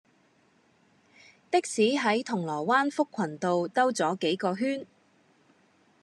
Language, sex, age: Cantonese, female, 30-39